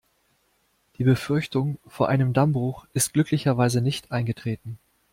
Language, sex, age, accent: German, male, 40-49, Deutschland Deutsch